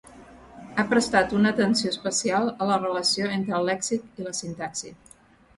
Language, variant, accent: Catalan, Central, central